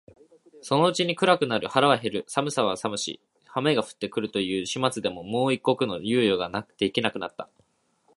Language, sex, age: Japanese, male, 19-29